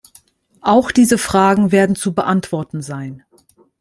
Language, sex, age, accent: German, female, 30-39, Deutschland Deutsch